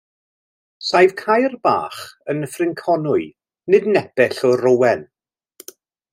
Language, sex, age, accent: Welsh, male, 40-49, Y Deyrnas Unedig Cymraeg